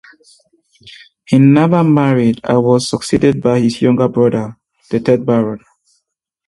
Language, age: English, 19-29